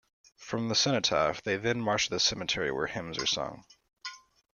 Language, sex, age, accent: English, male, under 19, United States English